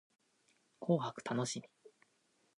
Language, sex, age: Japanese, male, 19-29